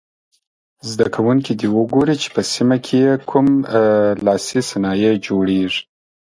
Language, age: Pashto, 30-39